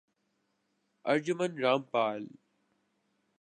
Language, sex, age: Urdu, male, 19-29